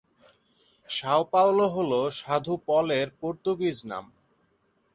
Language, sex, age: Bengali, male, 19-29